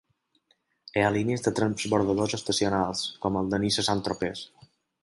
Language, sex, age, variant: Catalan, male, 19-29, Balear